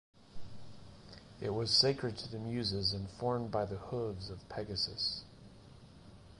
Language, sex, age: English, male, 40-49